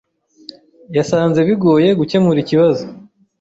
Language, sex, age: Kinyarwanda, male, 30-39